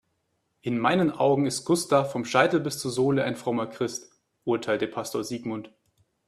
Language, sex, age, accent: German, male, 19-29, Deutschland Deutsch